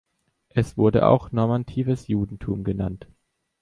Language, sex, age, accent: German, male, 19-29, Deutschland Deutsch